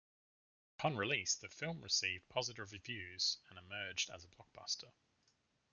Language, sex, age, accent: English, male, 30-39, Australian English